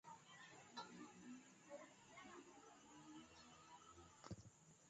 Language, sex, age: Nigerian Pidgin, female, 30-39